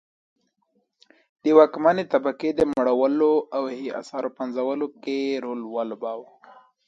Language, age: Pashto, 19-29